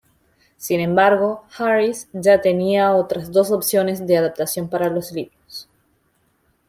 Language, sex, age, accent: Spanish, female, 19-29, Rioplatense: Argentina, Uruguay, este de Bolivia, Paraguay